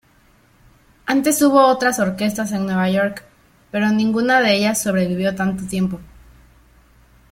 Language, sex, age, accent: Spanish, female, 19-29, México